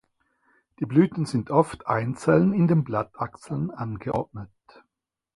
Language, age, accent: German, 50-59, Schweizerdeutsch